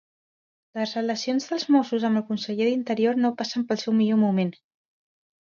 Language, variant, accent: Catalan, Central, central